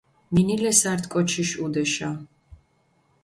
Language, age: Mingrelian, 40-49